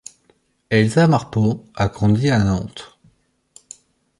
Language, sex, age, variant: French, male, 30-39, Français de métropole